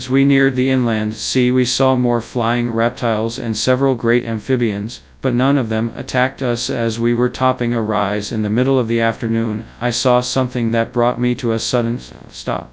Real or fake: fake